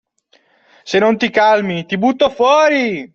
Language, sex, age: Italian, male, 19-29